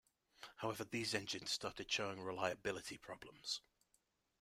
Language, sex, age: English, male, 19-29